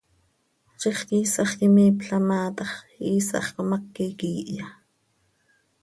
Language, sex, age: Seri, female, 30-39